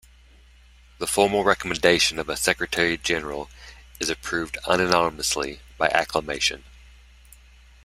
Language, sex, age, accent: English, male, 40-49, United States English